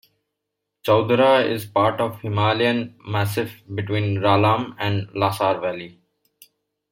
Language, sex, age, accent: English, male, 30-39, India and South Asia (India, Pakistan, Sri Lanka)